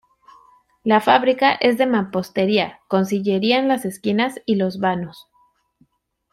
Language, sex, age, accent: Spanish, female, 30-39, México